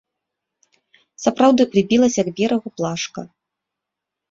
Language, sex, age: Belarusian, female, 40-49